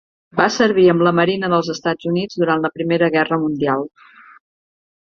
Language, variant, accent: Catalan, Central, central